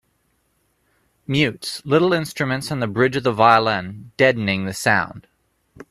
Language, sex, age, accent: English, male, 19-29, United States English